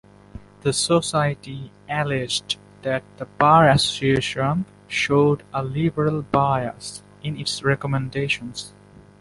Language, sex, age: English, male, 19-29